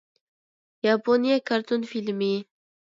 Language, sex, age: Uyghur, female, under 19